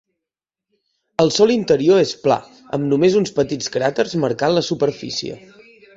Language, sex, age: Catalan, male, 30-39